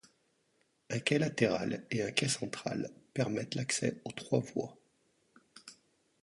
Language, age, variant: French, 40-49, Français de métropole